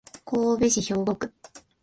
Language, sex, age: Japanese, female, 19-29